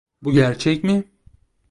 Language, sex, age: Turkish, male, 19-29